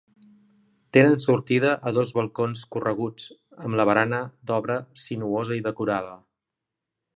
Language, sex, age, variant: Catalan, male, 40-49, Central